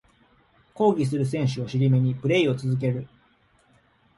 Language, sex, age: Japanese, male, 30-39